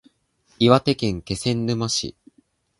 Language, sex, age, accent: Japanese, male, 19-29, 標準語